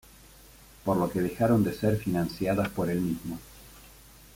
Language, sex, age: Spanish, male, 50-59